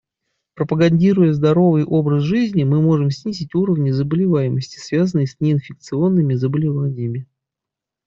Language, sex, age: Russian, male, 30-39